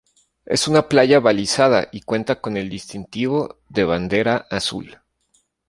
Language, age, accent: Spanish, 30-39, México